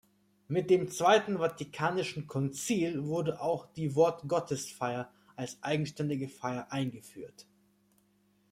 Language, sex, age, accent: German, male, 19-29, Deutschland Deutsch